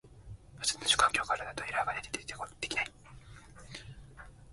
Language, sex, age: Japanese, male, 19-29